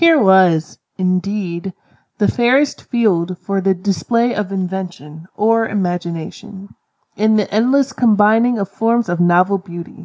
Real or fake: real